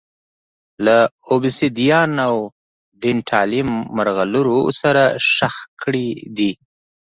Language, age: Pashto, 19-29